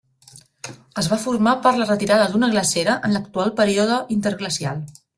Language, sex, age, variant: Catalan, female, 19-29, Nord-Occidental